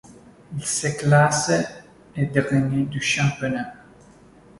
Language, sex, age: French, male, 19-29